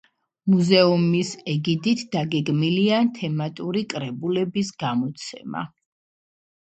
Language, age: Georgian, under 19